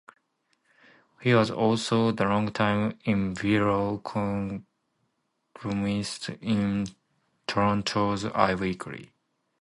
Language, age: English, 19-29